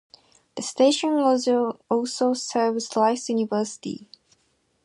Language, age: English, 19-29